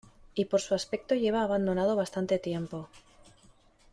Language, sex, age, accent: Spanish, female, 30-39, España: Norte peninsular (Asturias, Castilla y León, Cantabria, País Vasco, Navarra, Aragón, La Rioja, Guadalajara, Cuenca)